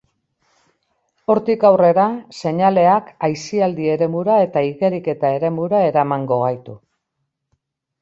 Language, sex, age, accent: Basque, female, 60-69, Mendebalekoa (Araba, Bizkaia, Gipuzkoako mendebaleko herri batzuk)